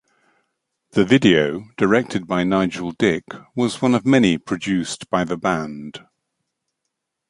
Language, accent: English, England English